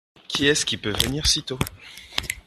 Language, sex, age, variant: French, male, 19-29, Français de métropole